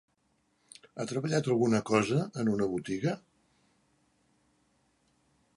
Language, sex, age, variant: Catalan, male, 70-79, Central